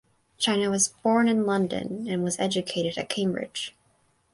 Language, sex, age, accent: English, female, 19-29, Canadian English